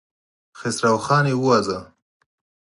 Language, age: Pashto, 30-39